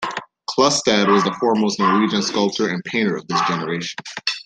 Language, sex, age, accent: English, male, 19-29, United States English